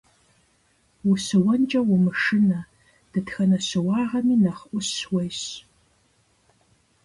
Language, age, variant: Kabardian, 40-49, Адыгэбзэ (Къэбэрдей, Кирил, Урысей)